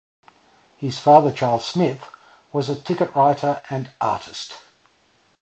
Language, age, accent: English, 50-59, Australian English